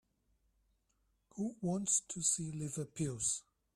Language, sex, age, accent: English, male, 30-39, Hong Kong English